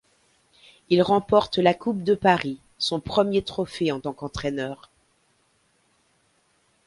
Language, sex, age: French, female, 50-59